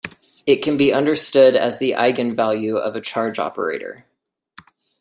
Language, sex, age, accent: English, male, 19-29, United States English